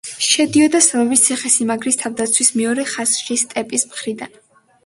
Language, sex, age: Georgian, female, under 19